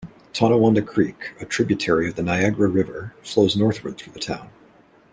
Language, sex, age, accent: English, male, 30-39, United States English